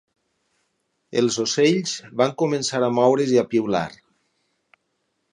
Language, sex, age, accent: Catalan, male, 40-49, valencià